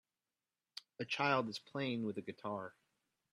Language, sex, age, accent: English, male, 30-39, United States English